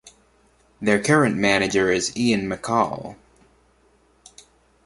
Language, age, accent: English, 19-29, United States English